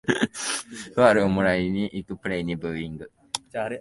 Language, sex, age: Japanese, male, 19-29